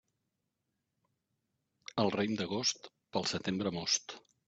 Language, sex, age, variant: Catalan, male, 50-59, Central